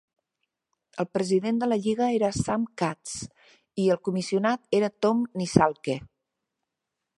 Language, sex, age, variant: Catalan, female, 50-59, Central